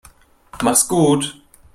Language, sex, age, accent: German, male, 30-39, Deutschland Deutsch